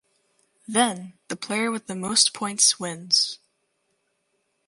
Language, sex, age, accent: English, female, under 19, United States English